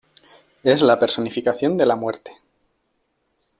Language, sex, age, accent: Spanish, male, 40-49, España: Norte peninsular (Asturias, Castilla y León, Cantabria, País Vasco, Navarra, Aragón, La Rioja, Guadalajara, Cuenca)